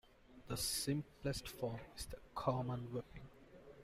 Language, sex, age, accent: English, male, 19-29, India and South Asia (India, Pakistan, Sri Lanka)